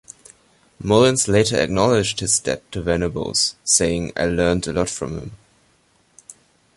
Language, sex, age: English, male, under 19